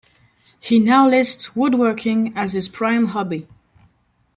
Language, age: English, 19-29